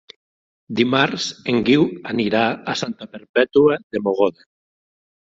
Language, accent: Catalan, Lleidatà